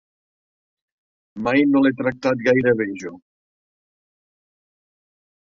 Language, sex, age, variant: Catalan, male, 60-69, Central